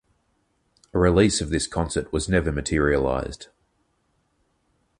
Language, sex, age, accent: English, male, 30-39, Australian English